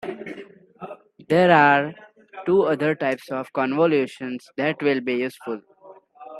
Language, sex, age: English, male, 19-29